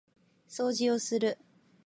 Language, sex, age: Japanese, female, 19-29